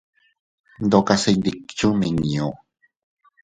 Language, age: Teutila Cuicatec, 30-39